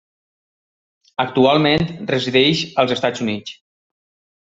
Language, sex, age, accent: Catalan, male, 40-49, valencià